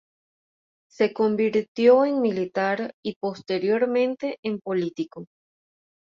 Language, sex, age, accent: Spanish, female, 30-39, Caribe: Cuba, Venezuela, Puerto Rico, República Dominicana, Panamá, Colombia caribeña, México caribeño, Costa del golfo de México